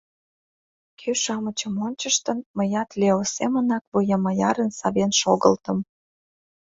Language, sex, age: Mari, female, 19-29